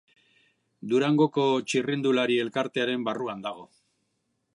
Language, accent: Basque, Mendebalekoa (Araba, Bizkaia, Gipuzkoako mendebaleko herri batzuk)